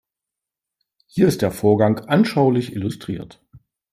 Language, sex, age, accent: German, male, 40-49, Deutschland Deutsch